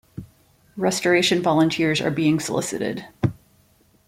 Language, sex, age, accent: English, female, 40-49, United States English